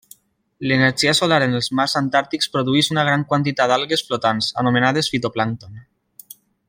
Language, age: Catalan, 19-29